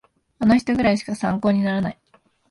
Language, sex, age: Japanese, female, 19-29